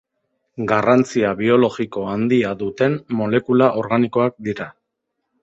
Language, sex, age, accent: Basque, male, 40-49, Mendebalekoa (Araba, Bizkaia, Gipuzkoako mendebaleko herri batzuk)